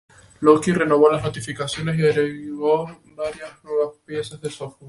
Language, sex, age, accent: Spanish, male, 19-29, España: Islas Canarias